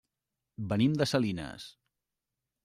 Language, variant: Catalan, Central